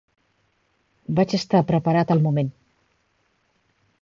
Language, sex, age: Catalan, female, 50-59